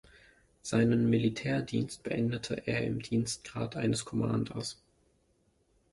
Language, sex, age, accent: German, male, 19-29, Deutschland Deutsch